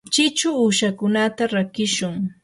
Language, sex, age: Yanahuanca Pasco Quechua, female, 30-39